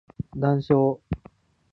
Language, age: Japanese, 19-29